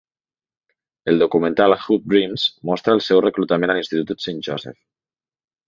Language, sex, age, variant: Catalan, male, 19-29, Nord-Occidental